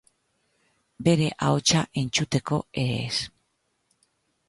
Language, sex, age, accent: Basque, female, 50-59, Mendebalekoa (Araba, Bizkaia, Gipuzkoako mendebaleko herri batzuk)